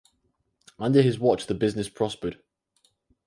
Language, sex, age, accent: English, male, under 19, England English